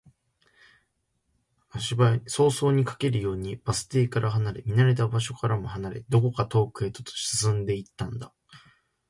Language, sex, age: Japanese, male, under 19